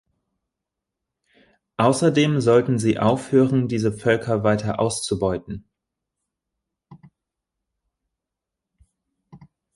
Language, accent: German, Deutschland Deutsch